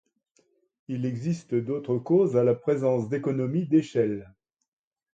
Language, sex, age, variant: French, male, 60-69, Français de métropole